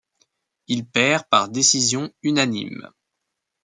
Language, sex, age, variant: French, male, 19-29, Français de métropole